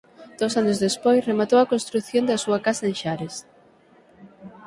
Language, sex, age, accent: Galician, female, 19-29, Atlántico (seseo e gheada); Normativo (estándar)